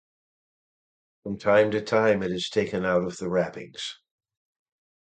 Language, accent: English, United States English